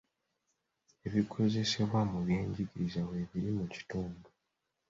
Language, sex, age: Ganda, male, 19-29